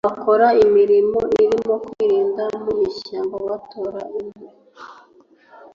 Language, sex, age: Kinyarwanda, female, 40-49